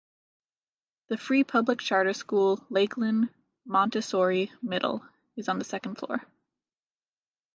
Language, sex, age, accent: English, female, 19-29, United States English